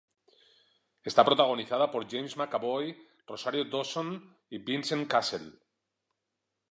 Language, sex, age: Spanish, male, 40-49